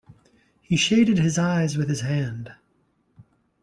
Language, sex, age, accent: English, male, 40-49, United States English